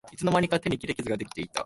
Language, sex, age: Japanese, male, 19-29